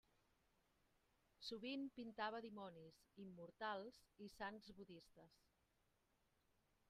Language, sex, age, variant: Catalan, female, 40-49, Septentrional